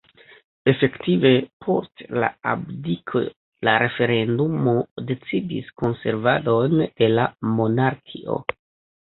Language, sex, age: Esperanto, male, 30-39